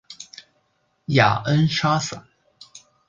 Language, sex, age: Chinese, male, 19-29